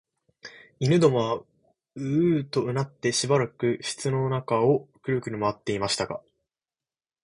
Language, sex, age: Japanese, male, 19-29